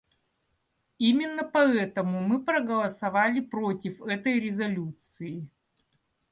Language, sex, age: Russian, female, 40-49